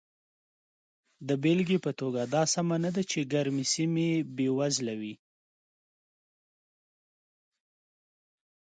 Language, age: Pashto, 30-39